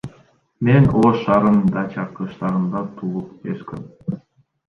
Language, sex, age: Kyrgyz, male, 19-29